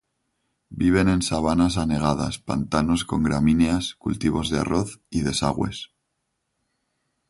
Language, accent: Spanish, España: Centro-Sur peninsular (Madrid, Toledo, Castilla-La Mancha)